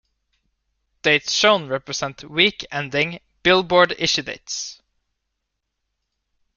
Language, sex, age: English, male, 19-29